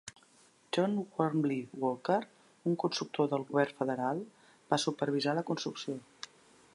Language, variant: Catalan, Central